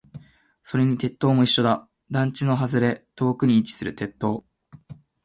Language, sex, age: Japanese, male, 19-29